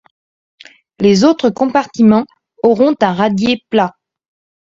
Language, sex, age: French, female, 50-59